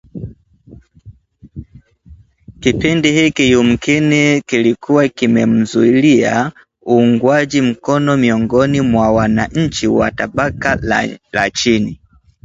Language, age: Swahili, 19-29